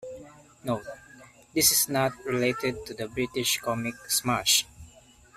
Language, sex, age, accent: English, male, under 19, Filipino